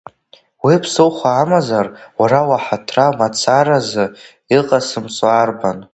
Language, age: Abkhazian, under 19